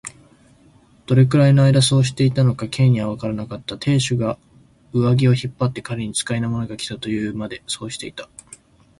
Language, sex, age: Japanese, male, 19-29